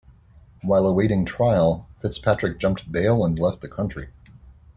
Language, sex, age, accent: English, male, 19-29, United States English